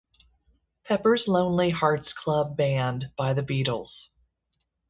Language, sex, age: English, female, 50-59